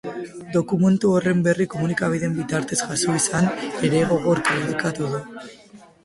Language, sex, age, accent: Basque, female, 19-29, Mendebalekoa (Araba, Bizkaia, Gipuzkoako mendebaleko herri batzuk)